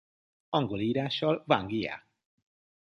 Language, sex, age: Hungarian, male, 40-49